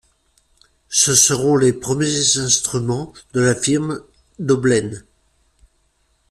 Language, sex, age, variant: French, male, 50-59, Français de métropole